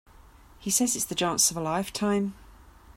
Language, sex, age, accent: English, female, 40-49, England English